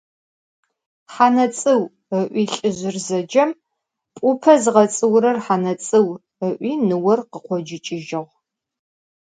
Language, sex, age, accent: Adyghe, female, 40-49, Кıэмгуй (Çemguy)